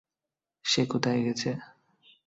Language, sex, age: Bengali, male, 19-29